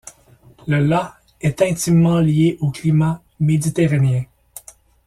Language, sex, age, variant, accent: French, male, 40-49, Français d'Amérique du Nord, Français du Canada